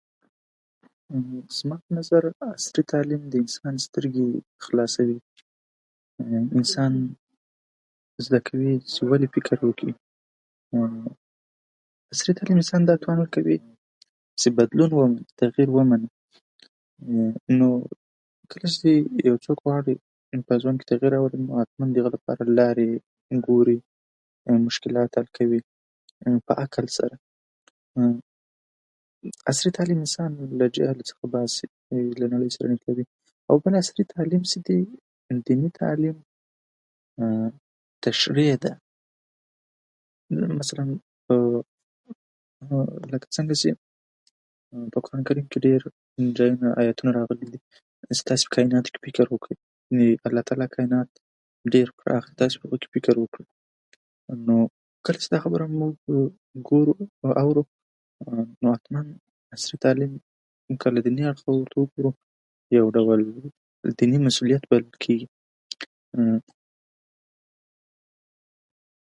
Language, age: Pashto, 19-29